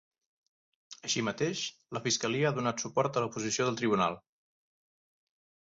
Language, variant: Catalan, Central